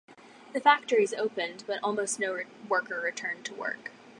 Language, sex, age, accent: English, female, under 19, United States English